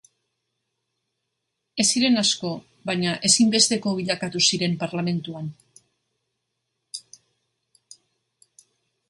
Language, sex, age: Basque, female, 60-69